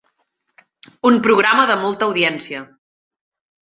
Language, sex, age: Catalan, female, 30-39